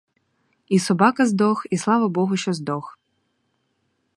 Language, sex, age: Ukrainian, female, 19-29